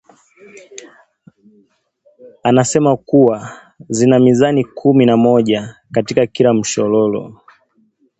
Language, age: Swahili, 19-29